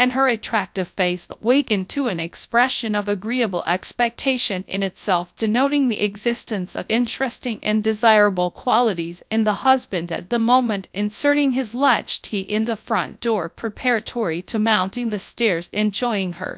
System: TTS, GradTTS